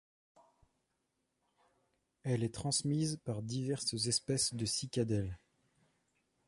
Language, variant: French, Français de métropole